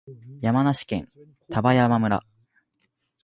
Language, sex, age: Japanese, male, 19-29